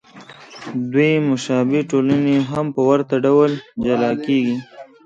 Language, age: Pashto, 19-29